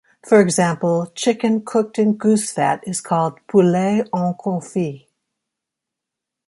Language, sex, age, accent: English, female, 60-69, United States English